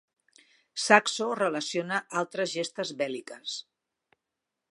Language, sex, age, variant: Catalan, female, 60-69, Central